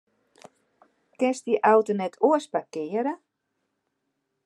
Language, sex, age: Western Frisian, female, 50-59